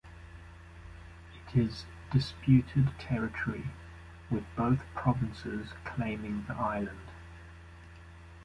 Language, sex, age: English, male, 30-39